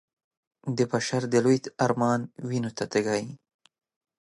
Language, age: Pashto, 19-29